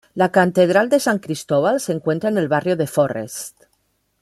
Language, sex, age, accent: Spanish, female, 50-59, España: Norte peninsular (Asturias, Castilla y León, Cantabria, País Vasco, Navarra, Aragón, La Rioja, Guadalajara, Cuenca)